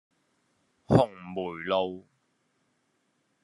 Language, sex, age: Cantonese, male, 19-29